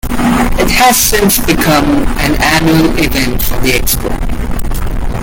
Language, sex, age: English, male, 19-29